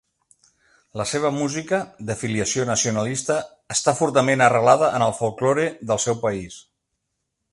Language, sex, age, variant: Catalan, male, 50-59, Central